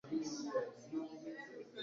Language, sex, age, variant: Swahili, male, 30-39, Kiswahili cha Bara ya Kenya